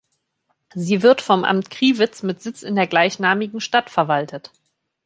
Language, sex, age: German, female, 19-29